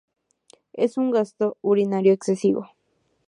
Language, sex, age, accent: Spanish, female, under 19, México